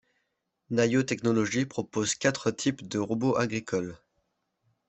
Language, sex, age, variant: French, male, 19-29, Français de métropole